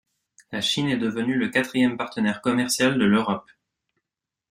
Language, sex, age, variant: French, male, 19-29, Français de métropole